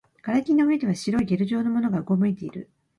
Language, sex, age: Japanese, female, 50-59